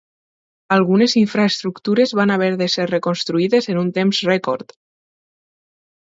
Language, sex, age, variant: Catalan, female, under 19, Alacantí